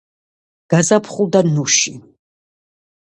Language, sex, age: Georgian, female, 50-59